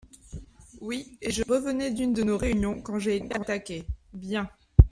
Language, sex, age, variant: French, female, 19-29, Français de métropole